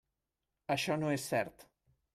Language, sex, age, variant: Catalan, male, 19-29, Central